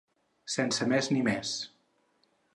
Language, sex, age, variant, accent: Catalan, male, 50-59, Central, central